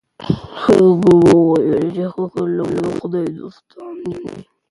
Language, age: Pashto, 19-29